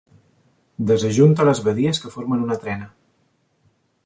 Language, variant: Catalan, Central